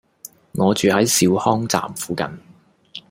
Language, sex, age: Cantonese, male, 19-29